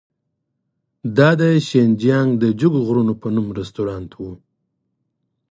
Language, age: Pashto, 30-39